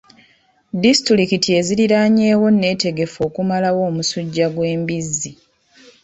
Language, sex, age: Ganda, female, 30-39